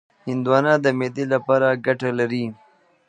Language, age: Pashto, 30-39